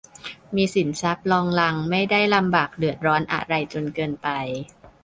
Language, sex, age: Thai, male, under 19